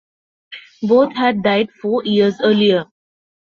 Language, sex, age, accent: English, female, 19-29, India and South Asia (India, Pakistan, Sri Lanka)